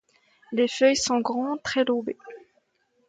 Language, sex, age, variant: French, female, 19-29, Français de métropole